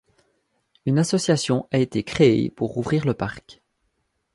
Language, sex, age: French, male, 30-39